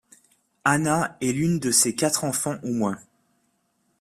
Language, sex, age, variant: French, male, 40-49, Français de métropole